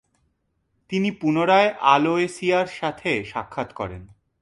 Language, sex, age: Bengali, male, 30-39